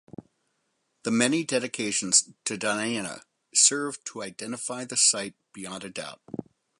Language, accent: English, United States English